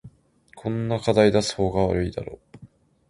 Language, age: Japanese, 19-29